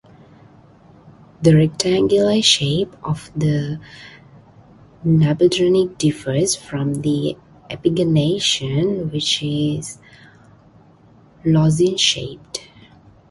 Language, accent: English, India and South Asia (India, Pakistan, Sri Lanka)